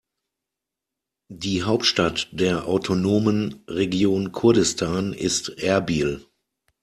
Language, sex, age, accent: German, male, 40-49, Deutschland Deutsch